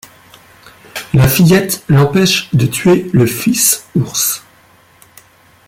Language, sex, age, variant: French, male, 40-49, Français de métropole